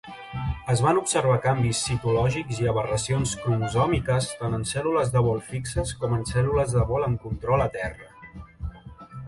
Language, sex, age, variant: Catalan, male, 19-29, Central